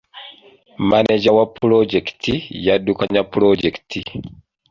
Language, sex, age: Ganda, male, 19-29